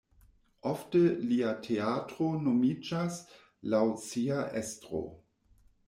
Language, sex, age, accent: Esperanto, male, 40-49, Internacia